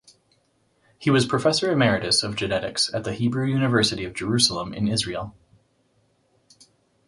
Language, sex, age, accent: English, male, 30-39, United States English